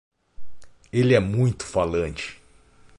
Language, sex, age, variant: Portuguese, male, 30-39, Portuguese (Brasil)